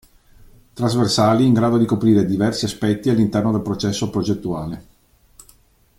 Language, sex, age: Italian, male, 40-49